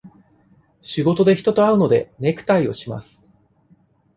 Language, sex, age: Japanese, male, 40-49